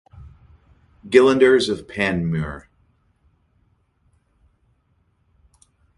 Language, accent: English, United States English